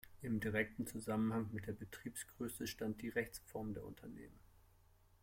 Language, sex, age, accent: German, male, 30-39, Deutschland Deutsch